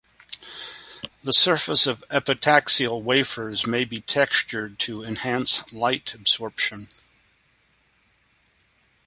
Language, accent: English, United States English